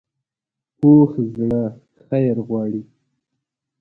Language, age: Pashto, 30-39